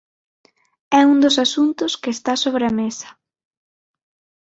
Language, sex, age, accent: Galician, female, 19-29, Atlántico (seseo e gheada); Normativo (estándar)